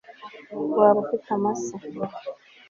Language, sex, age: Kinyarwanda, female, 19-29